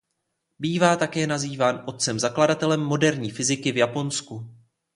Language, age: Czech, 19-29